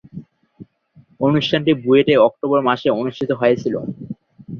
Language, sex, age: Bengali, male, 19-29